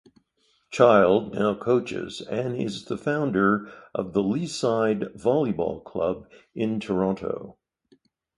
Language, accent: English, Canadian English